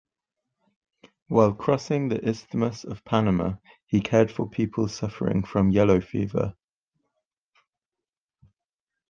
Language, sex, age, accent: English, male, 19-29, England English